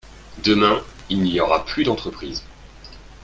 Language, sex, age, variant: French, male, 30-39, Français de métropole